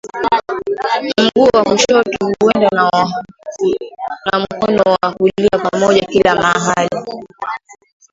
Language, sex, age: Swahili, female, 19-29